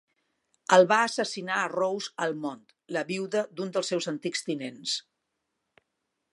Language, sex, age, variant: Catalan, female, 60-69, Central